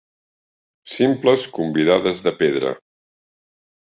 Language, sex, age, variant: Catalan, male, 60-69, Central